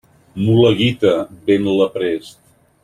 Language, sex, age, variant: Catalan, male, 60-69, Central